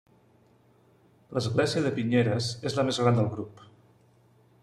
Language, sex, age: Catalan, male, 40-49